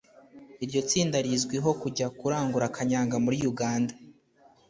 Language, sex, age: Kinyarwanda, male, under 19